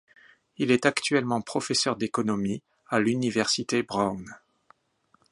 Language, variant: French, Français de métropole